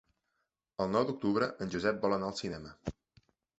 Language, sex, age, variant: Catalan, male, 19-29, Central